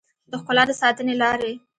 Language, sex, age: Pashto, female, 19-29